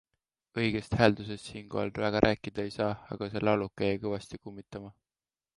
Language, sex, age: Estonian, male, 19-29